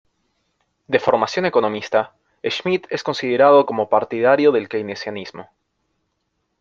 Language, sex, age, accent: Spanish, male, 19-29, México